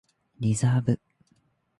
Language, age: Japanese, 19-29